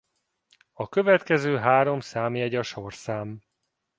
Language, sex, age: Hungarian, male, 40-49